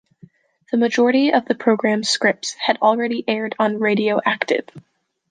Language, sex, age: English, female, 19-29